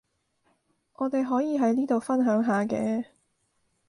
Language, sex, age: Cantonese, female, 19-29